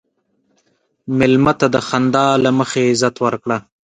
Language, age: Pashto, 19-29